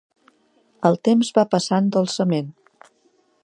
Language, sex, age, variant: Catalan, female, 30-39, Central